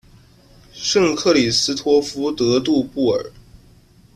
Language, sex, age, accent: Chinese, male, 19-29, 出生地：江苏省